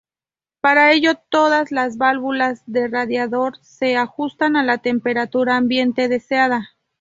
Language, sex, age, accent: Spanish, female, 30-39, México